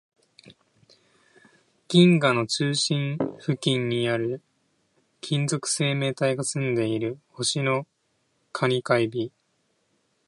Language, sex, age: Japanese, male, 19-29